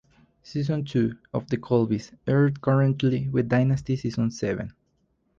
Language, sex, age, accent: English, male, under 19, United States English